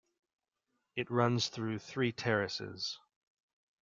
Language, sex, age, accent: English, male, 30-39, United States English